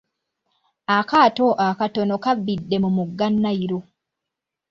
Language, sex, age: Ganda, female, 19-29